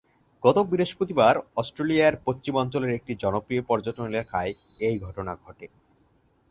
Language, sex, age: Bengali, male, 19-29